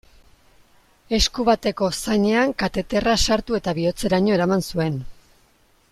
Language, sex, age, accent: Basque, female, 19-29, Mendebalekoa (Araba, Bizkaia, Gipuzkoako mendebaleko herri batzuk)